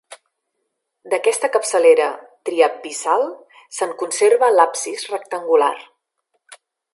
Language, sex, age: Catalan, female, 40-49